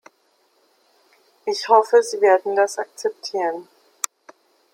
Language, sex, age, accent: German, female, 50-59, Deutschland Deutsch